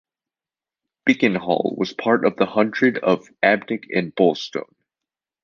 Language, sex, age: English, male, under 19